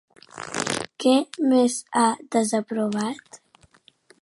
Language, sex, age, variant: Catalan, female, 40-49, Septentrional